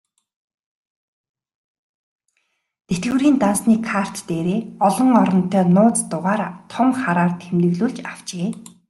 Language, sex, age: Mongolian, female, 19-29